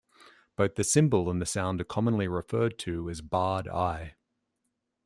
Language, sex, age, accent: English, male, 30-39, Australian English